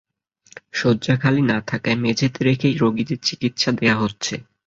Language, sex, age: Bengali, male, 19-29